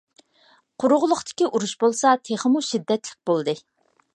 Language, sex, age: Uyghur, female, 40-49